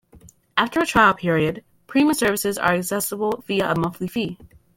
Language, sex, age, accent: English, female, under 19, United States English